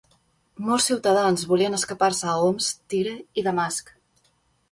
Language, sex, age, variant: Catalan, female, 30-39, Central